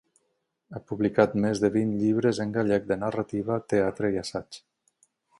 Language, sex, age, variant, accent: Catalan, male, 40-49, Tortosí, nord-occidental